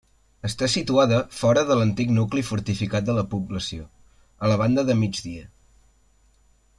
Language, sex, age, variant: Catalan, male, 19-29, Central